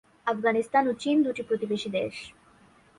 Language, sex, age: Bengali, female, under 19